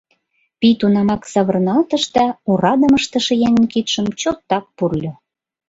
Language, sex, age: Mari, female, 30-39